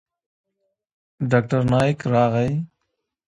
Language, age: Pashto, 19-29